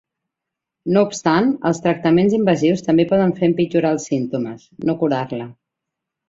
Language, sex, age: Catalan, female, 40-49